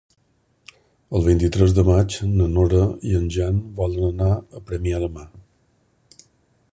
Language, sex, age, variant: Catalan, male, 50-59, Balear